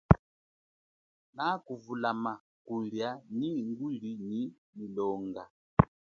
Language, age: Chokwe, 40-49